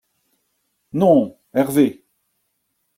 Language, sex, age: French, male, 50-59